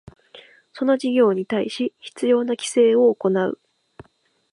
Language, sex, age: Japanese, female, 19-29